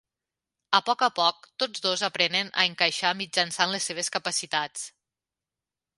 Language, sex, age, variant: Catalan, female, 40-49, Nord-Occidental